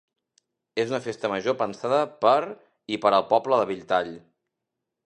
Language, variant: Catalan, Central